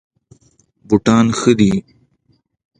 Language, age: Pashto, 19-29